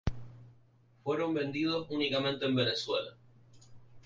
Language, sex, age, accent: Spanish, male, 19-29, España: Islas Canarias